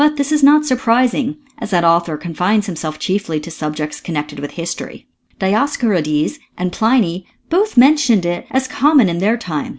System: none